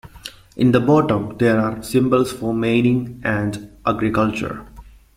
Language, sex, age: English, male, 19-29